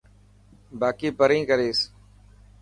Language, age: Dhatki, 30-39